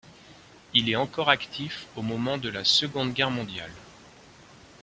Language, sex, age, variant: French, male, 50-59, Français de métropole